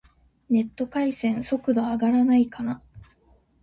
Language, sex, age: Japanese, female, 19-29